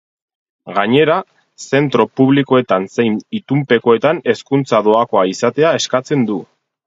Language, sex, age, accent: Basque, male, 30-39, Erdialdekoa edo Nafarra (Gipuzkoa, Nafarroa)